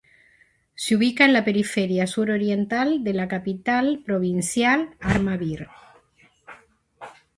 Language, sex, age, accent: Spanish, female, 60-69, Rioplatense: Argentina, Uruguay, este de Bolivia, Paraguay